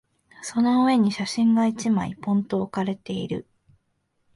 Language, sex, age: Japanese, female, 19-29